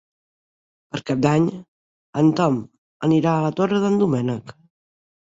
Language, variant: Catalan, Central